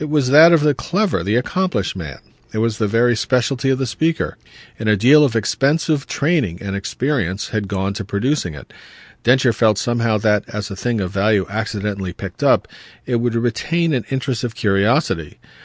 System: none